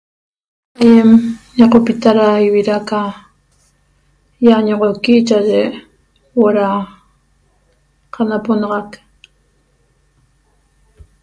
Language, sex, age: Toba, female, 40-49